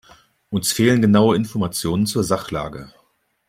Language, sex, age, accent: German, male, 40-49, Deutschland Deutsch